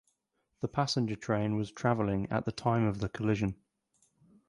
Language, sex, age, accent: English, male, 19-29, England English